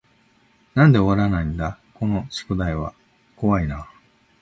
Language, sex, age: Japanese, male, 60-69